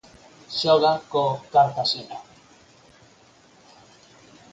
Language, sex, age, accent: Galician, male, 50-59, Normativo (estándar)